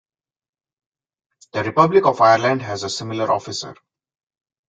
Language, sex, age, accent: English, male, 30-39, India and South Asia (India, Pakistan, Sri Lanka)